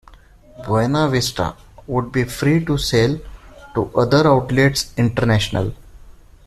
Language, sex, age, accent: English, male, 19-29, India and South Asia (India, Pakistan, Sri Lanka)